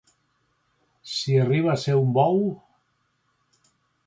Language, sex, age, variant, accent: Catalan, male, 60-69, Central, central